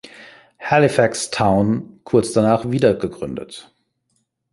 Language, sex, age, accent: German, male, 40-49, Deutschland Deutsch